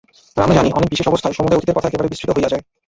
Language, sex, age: Bengali, male, 19-29